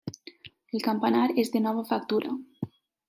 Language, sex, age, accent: Catalan, female, 19-29, valencià